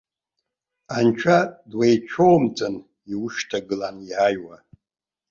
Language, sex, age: Abkhazian, male, 60-69